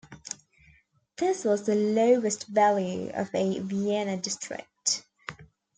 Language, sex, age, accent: English, female, 19-29, Australian English